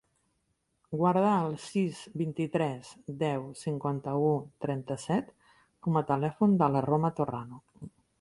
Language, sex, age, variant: Catalan, female, 50-59, Central